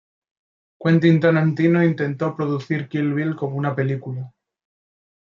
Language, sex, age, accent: Spanish, male, 19-29, España: Centro-Sur peninsular (Madrid, Toledo, Castilla-La Mancha)